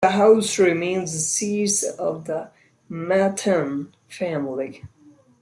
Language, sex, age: English, male, under 19